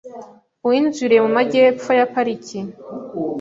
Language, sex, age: Kinyarwanda, female, 19-29